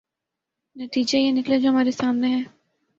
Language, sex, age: Urdu, male, 19-29